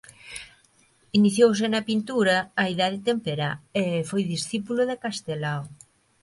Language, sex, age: Galician, female, 50-59